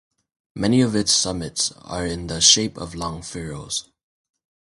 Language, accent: English, United States English